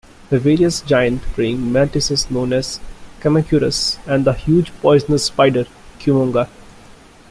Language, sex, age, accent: English, male, 19-29, India and South Asia (India, Pakistan, Sri Lanka)